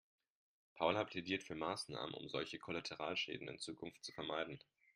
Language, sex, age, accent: German, male, 19-29, Deutschland Deutsch